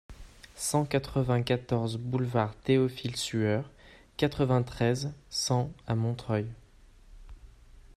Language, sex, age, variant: French, male, 19-29, Français de métropole